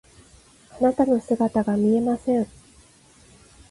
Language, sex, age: Japanese, female, 30-39